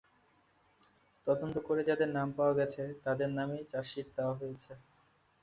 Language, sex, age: Bengali, male, 19-29